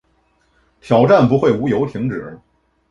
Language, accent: Chinese, 出生地：北京市